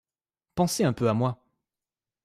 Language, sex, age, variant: French, male, 19-29, Français de métropole